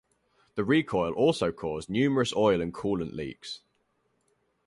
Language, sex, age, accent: English, male, 90+, England English